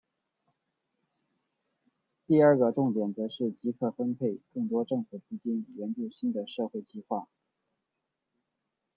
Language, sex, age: Chinese, male, 19-29